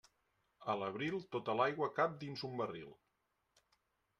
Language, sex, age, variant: Catalan, male, 40-49, Central